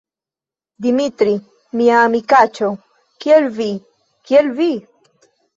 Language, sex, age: Esperanto, female, 19-29